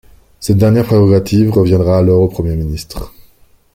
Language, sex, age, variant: French, male, 30-39, Français de métropole